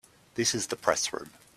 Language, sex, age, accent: English, male, 19-29, Australian English